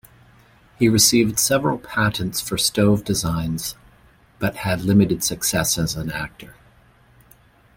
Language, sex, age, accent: English, male, 50-59, Canadian English